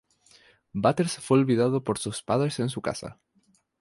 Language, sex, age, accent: Spanish, male, 19-29, España: Islas Canarias